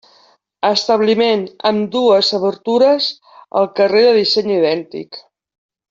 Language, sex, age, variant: Catalan, female, 60-69, Nord-Occidental